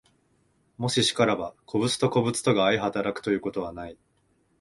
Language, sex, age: Japanese, male, 19-29